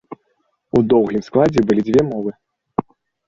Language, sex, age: Belarusian, male, 19-29